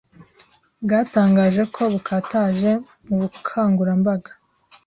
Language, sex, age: Kinyarwanda, female, 19-29